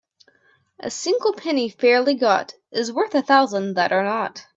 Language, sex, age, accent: English, female, 19-29, United States English